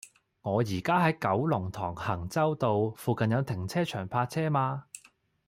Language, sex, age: Cantonese, male, 19-29